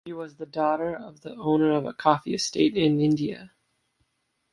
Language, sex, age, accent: English, male, 19-29, United States English